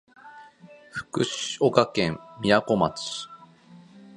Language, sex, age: Japanese, male, 30-39